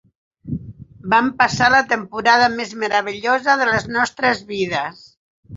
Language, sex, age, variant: Catalan, female, 70-79, Central